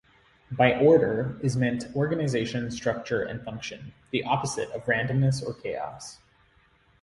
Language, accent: English, Canadian English